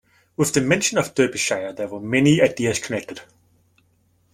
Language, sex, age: English, male, 19-29